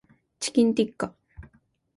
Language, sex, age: Japanese, female, 19-29